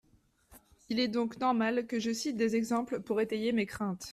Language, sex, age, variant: French, female, 19-29, Français de métropole